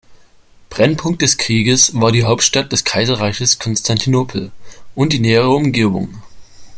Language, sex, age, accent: German, male, 19-29, Deutschland Deutsch